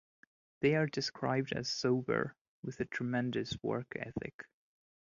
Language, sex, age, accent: English, male, 30-39, India and South Asia (India, Pakistan, Sri Lanka)